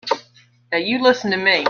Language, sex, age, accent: English, female, 50-59, United States English